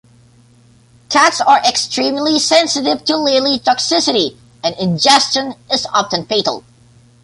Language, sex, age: English, male, 19-29